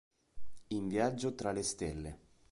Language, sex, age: Italian, male, 19-29